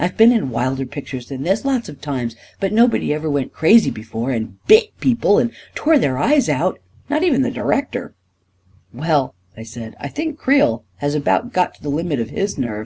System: none